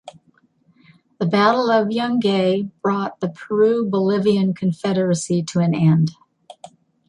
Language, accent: English, United States English